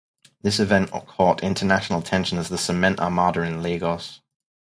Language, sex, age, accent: English, male, 30-39, England English